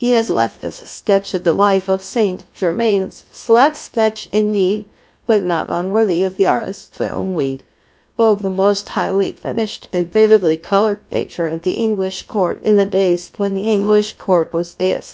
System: TTS, GlowTTS